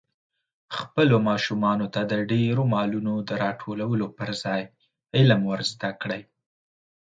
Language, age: Pashto, 19-29